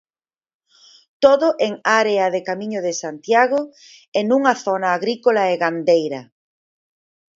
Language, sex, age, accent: Galician, female, 50-59, Normativo (estándar)